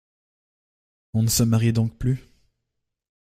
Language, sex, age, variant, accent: French, male, 19-29, Français d'Amérique du Nord, Français du Canada